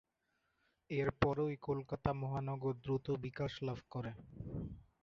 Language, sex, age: Bengali, male, under 19